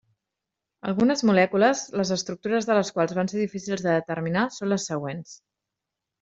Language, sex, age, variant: Catalan, female, 30-39, Central